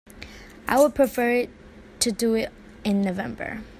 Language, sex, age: English, female, under 19